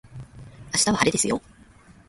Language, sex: Japanese, female